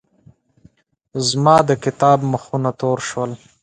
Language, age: Pashto, 19-29